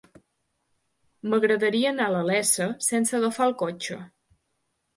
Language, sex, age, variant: Catalan, female, under 19, Central